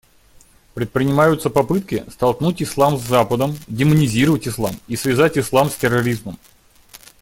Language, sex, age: Russian, male, 30-39